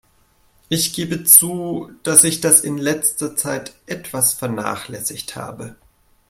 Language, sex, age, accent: German, male, 30-39, Deutschland Deutsch